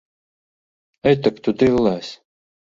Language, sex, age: Latvian, male, 40-49